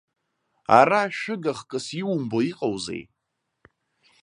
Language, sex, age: Abkhazian, male, 19-29